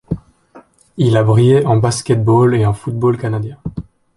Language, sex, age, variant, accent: French, male, 19-29, Français d'Europe, Français de Belgique